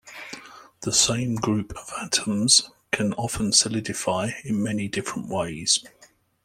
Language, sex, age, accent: English, male, 50-59, England English